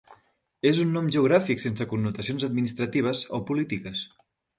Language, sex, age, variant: Catalan, male, 30-39, Central